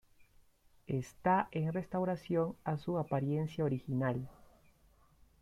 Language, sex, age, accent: Spanish, male, 19-29, Andino-Pacífico: Colombia, Perú, Ecuador, oeste de Bolivia y Venezuela andina